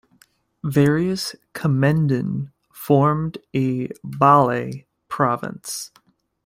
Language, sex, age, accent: English, male, 19-29, United States English